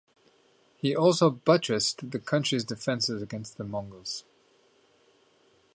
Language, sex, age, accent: English, male, 40-49, England English